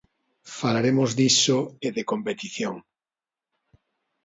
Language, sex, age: Galician, male, 50-59